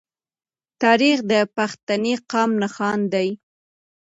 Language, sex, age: Pashto, female, 19-29